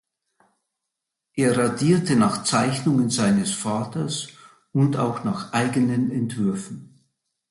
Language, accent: German, Deutschland Deutsch